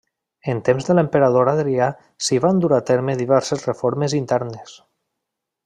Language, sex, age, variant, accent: Catalan, male, 30-39, Valencià meridional, valencià